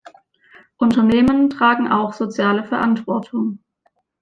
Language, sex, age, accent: German, female, 19-29, Deutschland Deutsch